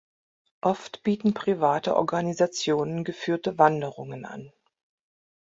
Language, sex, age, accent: German, female, 50-59, Deutschland Deutsch